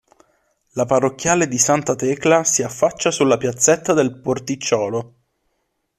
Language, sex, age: Italian, male, 19-29